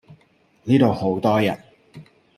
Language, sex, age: Cantonese, male, 30-39